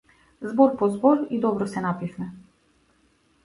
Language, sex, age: Macedonian, female, 40-49